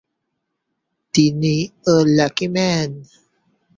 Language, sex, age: Bengali, male, 19-29